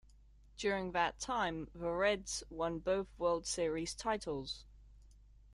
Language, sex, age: English, female, under 19